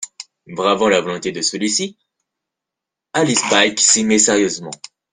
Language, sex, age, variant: French, male, 19-29, Français de métropole